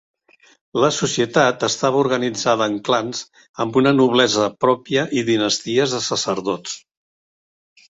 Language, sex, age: Catalan, male, 60-69